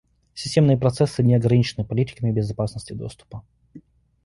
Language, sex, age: Russian, male, 30-39